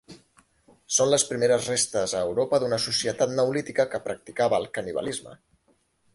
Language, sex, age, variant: Catalan, male, 30-39, Central